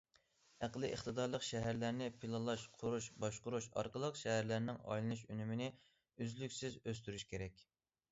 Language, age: Uyghur, 19-29